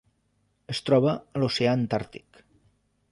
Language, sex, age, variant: Catalan, male, 40-49, Central